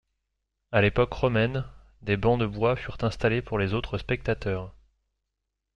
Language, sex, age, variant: French, male, 19-29, Français de métropole